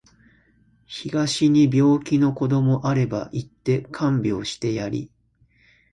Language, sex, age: Japanese, male, 30-39